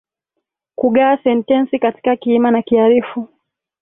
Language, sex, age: Swahili, female, 19-29